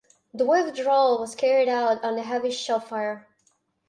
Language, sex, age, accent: English, female, under 19, England English